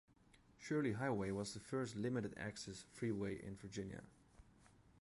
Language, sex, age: English, male, 19-29